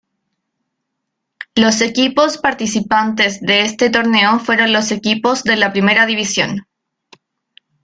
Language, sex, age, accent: Spanish, female, 19-29, Chileno: Chile, Cuyo